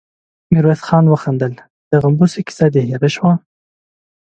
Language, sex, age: Pashto, male, 19-29